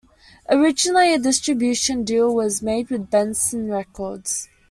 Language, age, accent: English, under 19, Australian English